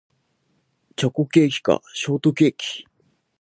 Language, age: Japanese, 19-29